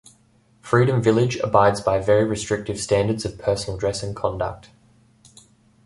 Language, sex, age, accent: English, male, 19-29, Australian English